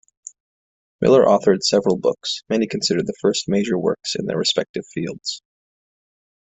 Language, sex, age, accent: English, male, 19-29, United States English